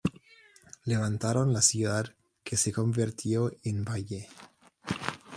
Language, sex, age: Spanish, male, 30-39